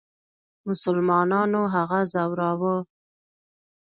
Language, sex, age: Pashto, female, 19-29